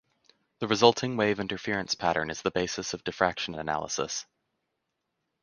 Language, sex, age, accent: English, male, 19-29, United States English